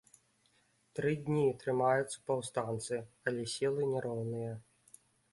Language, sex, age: Belarusian, male, 19-29